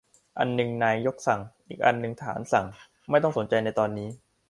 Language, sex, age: Thai, male, under 19